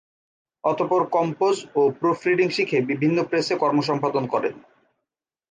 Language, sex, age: Bengali, male, 19-29